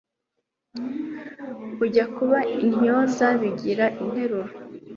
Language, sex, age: Kinyarwanda, female, 19-29